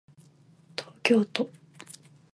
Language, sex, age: Japanese, female, under 19